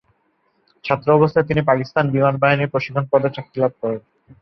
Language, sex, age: Bengali, male, 19-29